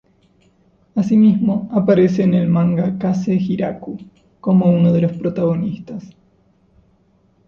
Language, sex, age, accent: Spanish, male, 30-39, Rioplatense: Argentina, Uruguay, este de Bolivia, Paraguay